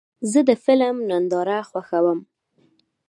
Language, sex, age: Pashto, female, 19-29